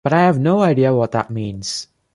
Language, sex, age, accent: English, male, 19-29, India and South Asia (India, Pakistan, Sri Lanka)